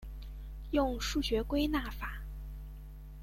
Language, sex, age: Chinese, female, under 19